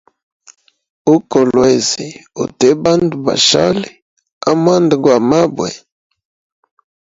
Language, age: Hemba, 30-39